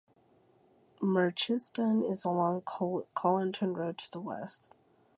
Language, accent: English, United States English